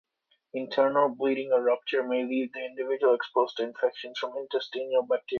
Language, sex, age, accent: English, male, 19-29, United States English